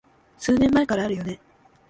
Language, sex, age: Japanese, female, 19-29